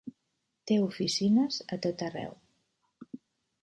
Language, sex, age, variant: Catalan, female, 50-59, Central